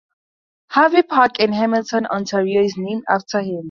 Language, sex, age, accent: English, female, under 19, Southern African (South Africa, Zimbabwe, Namibia)